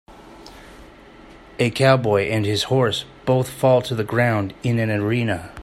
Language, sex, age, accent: English, male, 40-49, Canadian English